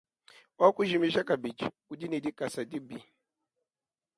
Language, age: Luba-Lulua, 19-29